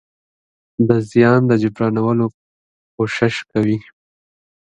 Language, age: Pashto, 19-29